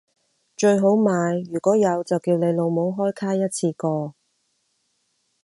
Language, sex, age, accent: Cantonese, female, 30-39, 广州音